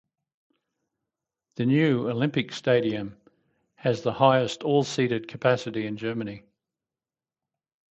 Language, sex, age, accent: English, male, 60-69, Australian English